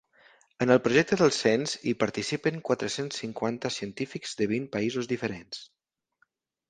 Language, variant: Catalan, Nord-Occidental